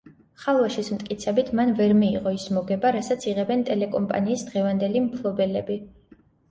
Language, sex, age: Georgian, female, 19-29